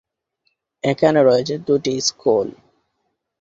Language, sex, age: Bengali, male, 19-29